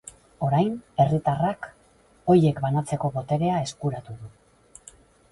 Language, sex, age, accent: Basque, female, 50-59, Mendebalekoa (Araba, Bizkaia, Gipuzkoako mendebaleko herri batzuk)